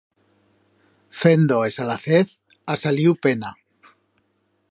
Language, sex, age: Aragonese, male, 40-49